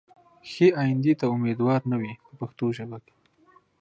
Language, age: Pashto, 19-29